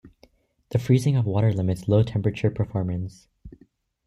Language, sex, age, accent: English, male, under 19, United States English